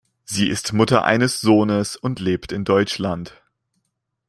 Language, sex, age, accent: German, male, 19-29, Deutschland Deutsch